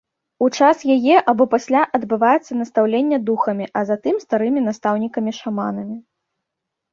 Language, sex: Belarusian, female